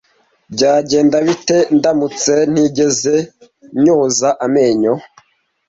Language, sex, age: Kinyarwanda, male, 19-29